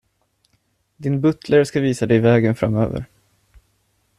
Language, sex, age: Swedish, male, 19-29